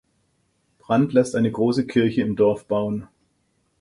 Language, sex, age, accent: German, male, 50-59, Deutschland Deutsch